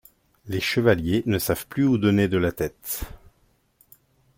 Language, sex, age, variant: French, male, 40-49, Français de métropole